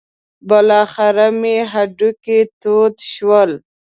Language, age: Pashto, 19-29